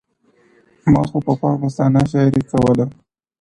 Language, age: Pashto, under 19